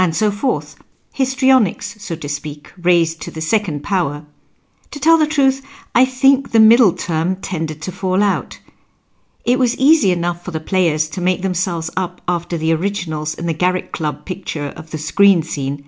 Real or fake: real